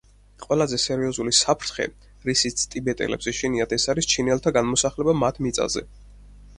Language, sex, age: Georgian, male, 19-29